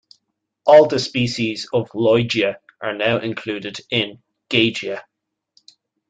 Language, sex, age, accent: English, male, 19-29, Irish English